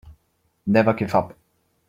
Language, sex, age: English, male, 19-29